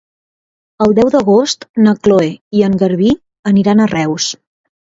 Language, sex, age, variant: Catalan, female, 19-29, Central